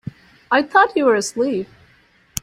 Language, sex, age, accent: English, female, 19-29, India and South Asia (India, Pakistan, Sri Lanka)